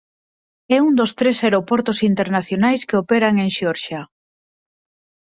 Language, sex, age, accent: Galician, female, 19-29, Normativo (estándar)